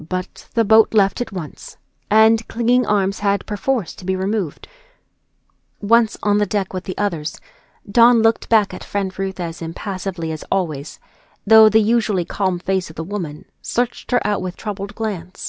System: none